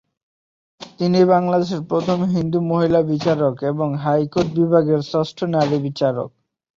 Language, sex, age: Bengali, male, 19-29